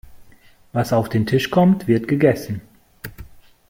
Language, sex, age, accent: German, male, 50-59, Deutschland Deutsch